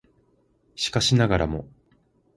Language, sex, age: Japanese, male, 19-29